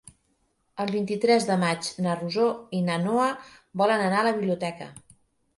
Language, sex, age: Catalan, female, 50-59